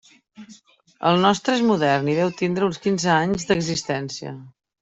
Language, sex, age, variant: Catalan, female, 50-59, Central